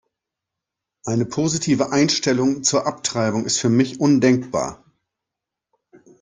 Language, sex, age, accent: German, male, 50-59, Deutschland Deutsch